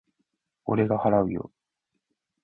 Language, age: Japanese, 19-29